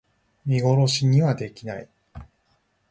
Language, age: Japanese, 40-49